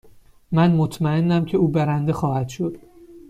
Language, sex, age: Persian, male, 19-29